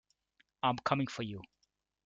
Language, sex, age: English, male, 30-39